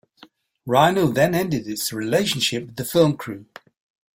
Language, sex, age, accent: English, male, 60-69, England English